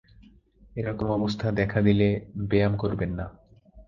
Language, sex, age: Bengali, male, 19-29